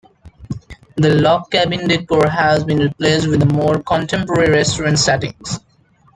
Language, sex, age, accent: English, male, 19-29, India and South Asia (India, Pakistan, Sri Lanka)